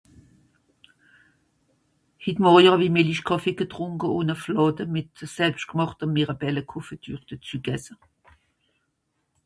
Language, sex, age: Swiss German, female, 60-69